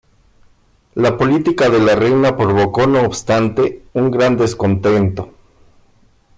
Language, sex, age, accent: Spanish, male, 40-49, México